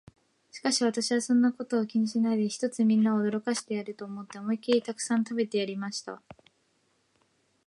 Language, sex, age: Japanese, female, 19-29